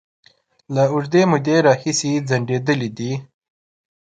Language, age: Pashto, 19-29